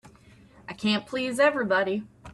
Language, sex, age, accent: English, female, 19-29, United States English